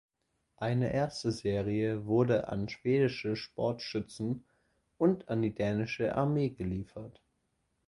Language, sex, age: German, male, under 19